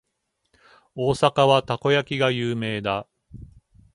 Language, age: Japanese, 50-59